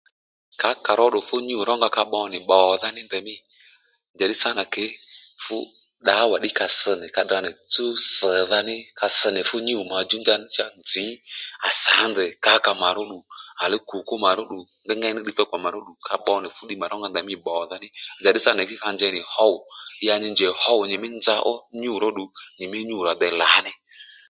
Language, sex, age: Lendu, male, 30-39